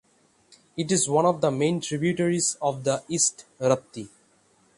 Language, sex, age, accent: English, male, under 19, India and South Asia (India, Pakistan, Sri Lanka)